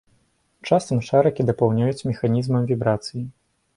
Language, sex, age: Belarusian, male, under 19